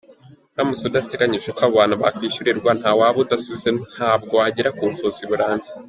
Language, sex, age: Kinyarwanda, male, 19-29